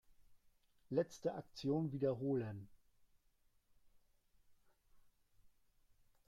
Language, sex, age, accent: German, male, 50-59, Deutschland Deutsch